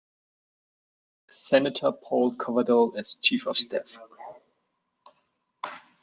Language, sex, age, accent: English, male, 19-29, United States English